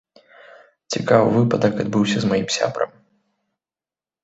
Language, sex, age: Belarusian, male, 30-39